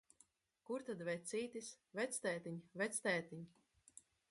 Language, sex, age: Latvian, female, 30-39